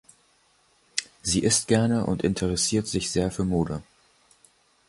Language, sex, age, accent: German, male, under 19, Deutschland Deutsch